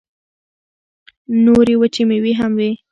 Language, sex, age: Pashto, female, under 19